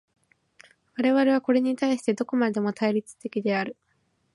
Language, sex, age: Japanese, female, 19-29